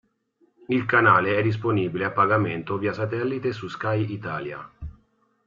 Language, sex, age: Italian, male, 40-49